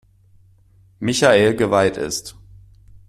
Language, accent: German, Deutschland Deutsch